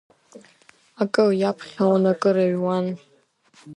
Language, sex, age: Abkhazian, female, under 19